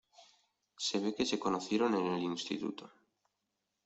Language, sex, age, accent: Spanish, male, 19-29, España: Norte peninsular (Asturias, Castilla y León, Cantabria, País Vasco, Navarra, Aragón, La Rioja, Guadalajara, Cuenca)